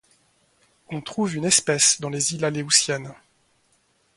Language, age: French, 40-49